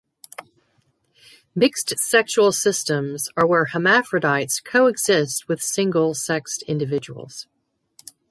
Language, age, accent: English, 60-69, United States English